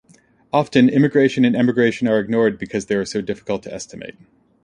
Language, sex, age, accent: English, male, 30-39, United States English